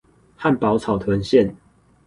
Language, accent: Chinese, 出生地：新北市